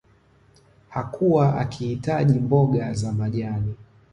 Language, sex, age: Swahili, male, 30-39